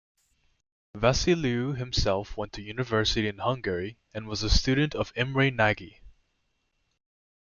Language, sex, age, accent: English, male, 19-29, United States English